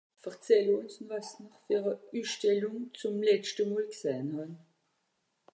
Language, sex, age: Swiss German, female, 50-59